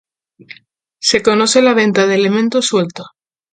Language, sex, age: Spanish, female, 19-29